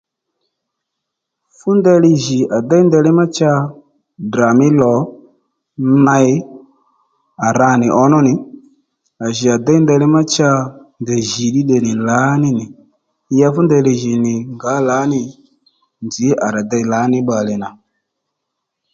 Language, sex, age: Lendu, male, 30-39